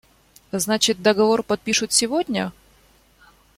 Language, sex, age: Russian, female, 19-29